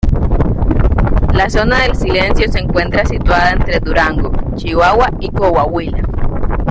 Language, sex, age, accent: Spanish, female, 19-29, Caribe: Cuba, Venezuela, Puerto Rico, República Dominicana, Panamá, Colombia caribeña, México caribeño, Costa del golfo de México